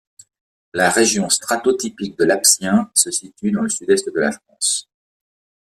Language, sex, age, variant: French, male, 40-49, Français de métropole